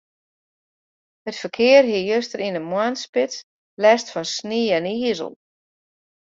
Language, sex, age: Western Frisian, female, 50-59